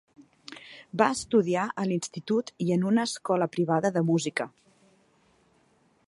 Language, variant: Catalan, Central